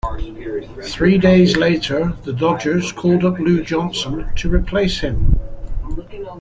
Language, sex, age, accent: English, male, 50-59, England English